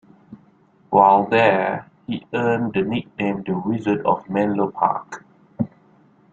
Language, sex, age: English, male, 30-39